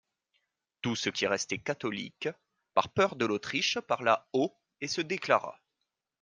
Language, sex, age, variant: French, male, 19-29, Français de métropole